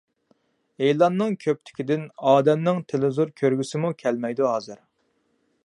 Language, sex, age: Uyghur, male, 30-39